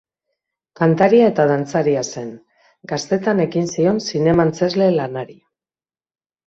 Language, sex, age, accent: Basque, female, 50-59, Mendebalekoa (Araba, Bizkaia, Gipuzkoako mendebaleko herri batzuk)